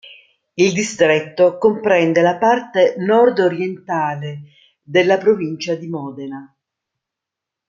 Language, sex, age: Italian, female, 50-59